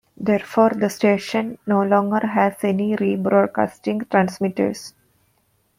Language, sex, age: English, female, 40-49